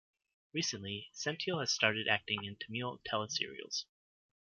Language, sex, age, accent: English, male, 30-39, United States English